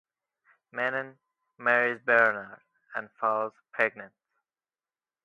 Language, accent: English, United States English